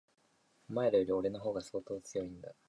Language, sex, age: Japanese, male, 19-29